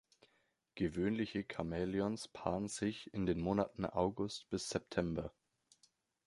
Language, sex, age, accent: German, male, 19-29, Deutschland Deutsch